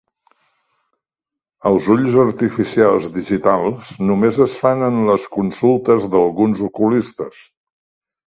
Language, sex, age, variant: Catalan, male, 60-69, Central